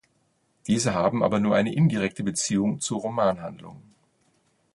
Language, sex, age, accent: German, male, 50-59, Deutschland Deutsch